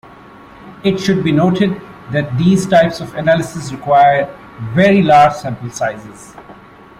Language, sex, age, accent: English, male, 30-39, India and South Asia (India, Pakistan, Sri Lanka)